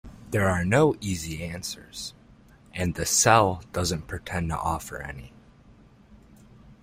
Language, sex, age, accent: English, male, 19-29, United States English